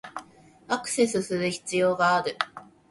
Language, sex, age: Japanese, female, 19-29